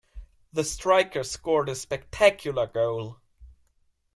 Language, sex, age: English, male, 19-29